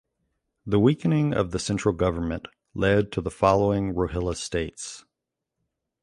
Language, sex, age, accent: English, male, 40-49, United States English